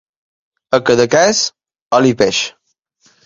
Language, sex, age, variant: Catalan, male, 19-29, Balear